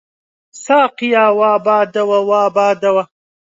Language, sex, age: Central Kurdish, male, 19-29